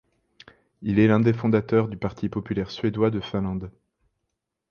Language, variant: French, Français de métropole